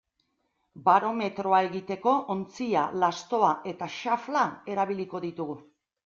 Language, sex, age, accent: Basque, female, 60-69, Erdialdekoa edo Nafarra (Gipuzkoa, Nafarroa)